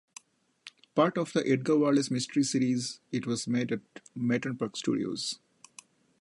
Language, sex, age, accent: English, male, 50-59, India and South Asia (India, Pakistan, Sri Lanka)